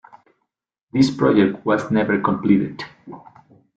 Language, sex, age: English, male, 40-49